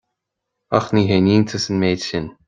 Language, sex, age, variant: Irish, male, 30-39, Gaeilge Chonnacht